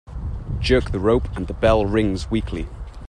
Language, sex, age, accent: English, male, 30-39, Welsh English